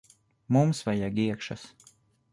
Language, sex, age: Latvian, male, 30-39